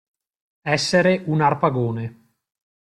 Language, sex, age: Italian, male, 19-29